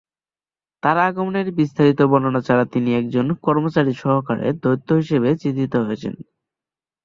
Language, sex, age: Bengali, male, under 19